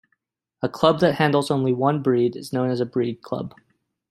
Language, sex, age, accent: English, male, 19-29, United States English